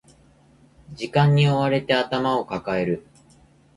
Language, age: Japanese, 30-39